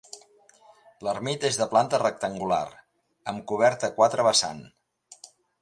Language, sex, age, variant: Catalan, male, 60-69, Central